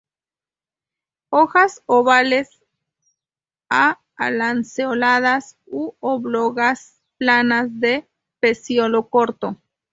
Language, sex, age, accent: Spanish, female, 30-39, México